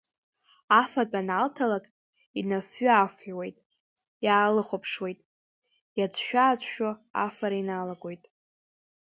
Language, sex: Abkhazian, female